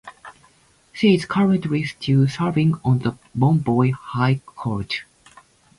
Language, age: English, 19-29